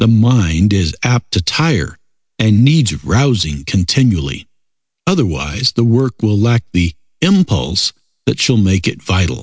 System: none